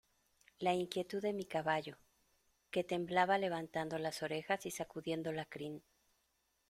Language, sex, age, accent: Spanish, female, 40-49, México